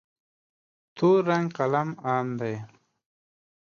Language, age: Pashto, 19-29